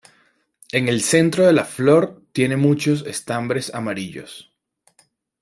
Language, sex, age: Spanish, male, 19-29